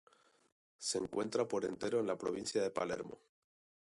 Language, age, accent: Spanish, 19-29, España: Islas Canarias; Rioplatense: Argentina, Uruguay, este de Bolivia, Paraguay